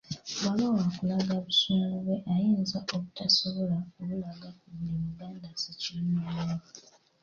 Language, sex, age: Ganda, female, 19-29